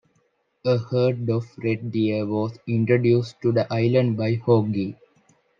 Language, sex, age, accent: English, male, 19-29, India and South Asia (India, Pakistan, Sri Lanka)